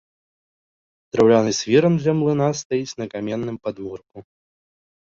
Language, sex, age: Belarusian, male, 19-29